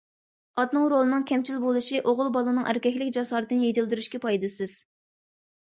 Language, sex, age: Uyghur, female, under 19